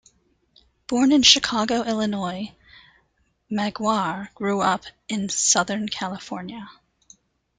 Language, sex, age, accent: English, female, 50-59, United States English